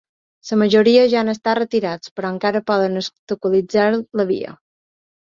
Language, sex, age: Catalan, female, 30-39